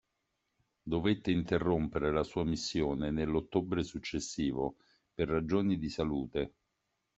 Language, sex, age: Italian, male, 50-59